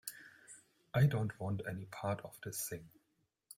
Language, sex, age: English, male, 40-49